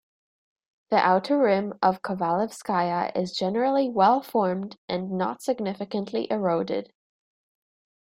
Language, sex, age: English, female, 19-29